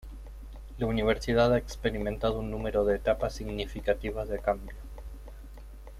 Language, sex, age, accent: Spanish, male, 30-39, Rioplatense: Argentina, Uruguay, este de Bolivia, Paraguay